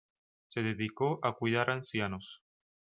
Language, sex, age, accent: Spanish, male, 19-29, Caribe: Cuba, Venezuela, Puerto Rico, República Dominicana, Panamá, Colombia caribeña, México caribeño, Costa del golfo de México